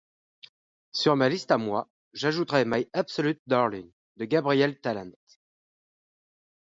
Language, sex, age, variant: French, male, 40-49, Français de métropole